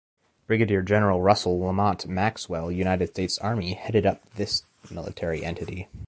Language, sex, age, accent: English, male, 19-29, United States English